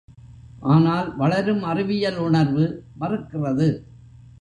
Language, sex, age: Tamil, male, 70-79